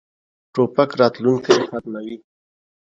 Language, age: Pashto, 30-39